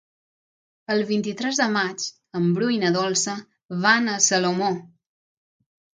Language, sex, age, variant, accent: Catalan, female, under 19, Balear, balear; mallorquí